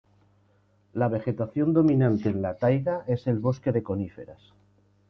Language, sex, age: Spanish, male, 40-49